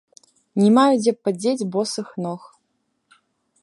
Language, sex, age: Belarusian, female, 19-29